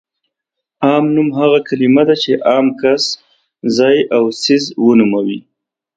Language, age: Pashto, 30-39